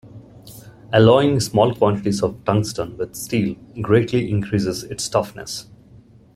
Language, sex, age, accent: English, male, 40-49, India and South Asia (India, Pakistan, Sri Lanka)